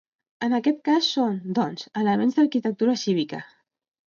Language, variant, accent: Catalan, Central, central